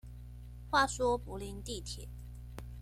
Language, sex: Chinese, female